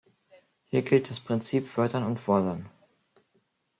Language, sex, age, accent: German, male, under 19, Deutschland Deutsch